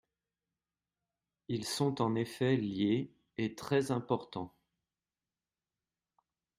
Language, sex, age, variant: French, male, 30-39, Français de métropole